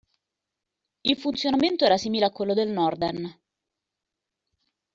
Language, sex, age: Italian, female, 40-49